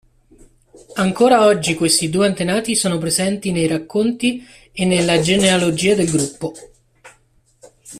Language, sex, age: Italian, male, 30-39